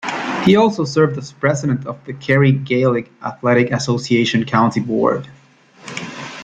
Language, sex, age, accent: English, male, 19-29, United States English